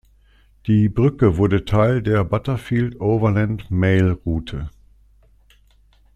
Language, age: German, 60-69